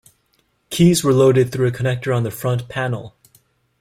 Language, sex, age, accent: English, male, 19-29, United States English